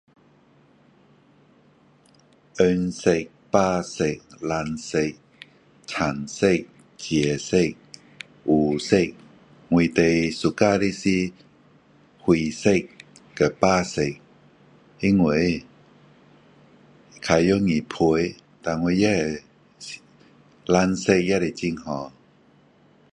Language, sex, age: Min Dong Chinese, male, 50-59